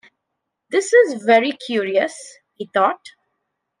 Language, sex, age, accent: English, female, 19-29, India and South Asia (India, Pakistan, Sri Lanka)